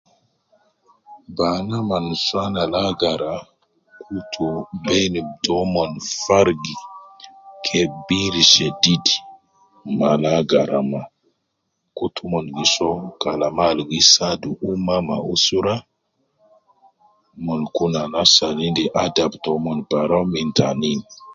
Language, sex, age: Nubi, male, 30-39